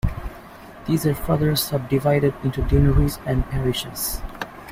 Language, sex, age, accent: English, male, under 19, United States English